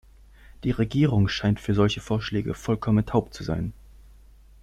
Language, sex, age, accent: German, male, 19-29, Deutschland Deutsch